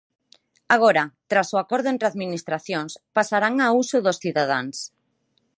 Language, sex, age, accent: Galician, female, 40-49, Normativo (estándar); Neofalante